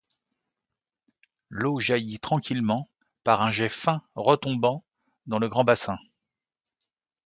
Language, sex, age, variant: French, male, 50-59, Français de métropole